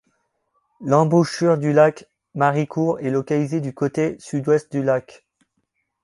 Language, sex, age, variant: French, male, 19-29, Français de métropole